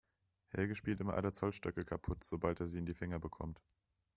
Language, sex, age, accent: German, male, 19-29, Deutschland Deutsch